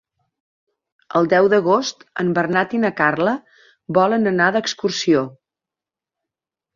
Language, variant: Catalan, Septentrional